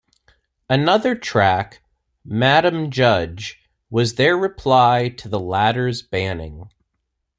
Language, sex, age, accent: English, male, 40-49, United States English